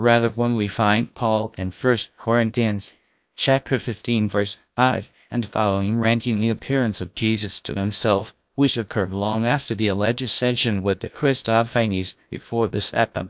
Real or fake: fake